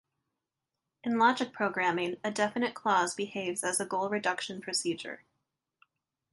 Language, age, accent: English, 19-29, United States English